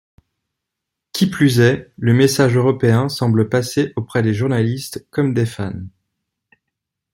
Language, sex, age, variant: French, male, 40-49, Français de métropole